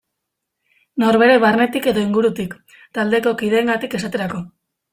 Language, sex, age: Basque, female, 19-29